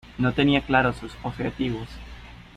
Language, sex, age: Spanish, male, 30-39